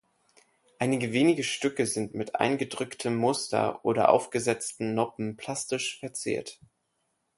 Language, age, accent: German, 19-29, Deutschland Deutsch